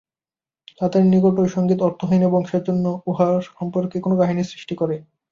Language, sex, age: Bengali, male, 19-29